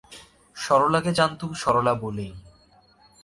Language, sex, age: Bengali, male, 19-29